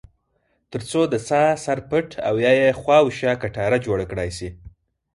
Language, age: Pashto, 19-29